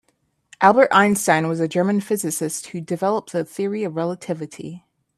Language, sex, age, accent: English, female, 30-39, United States English